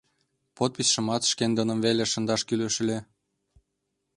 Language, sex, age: Mari, male, 19-29